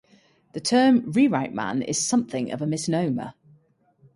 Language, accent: English, England English